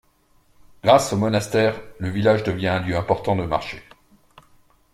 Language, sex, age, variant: French, male, 40-49, Français de métropole